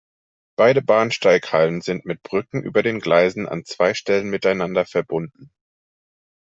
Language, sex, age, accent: German, male, 30-39, Deutschland Deutsch